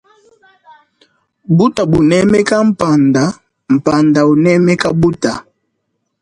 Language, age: Luba-Lulua, 30-39